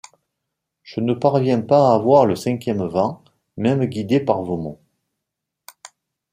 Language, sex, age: French, male, 50-59